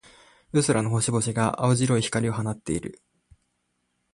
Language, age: Japanese, 19-29